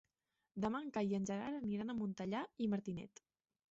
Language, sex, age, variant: Catalan, female, 19-29, Central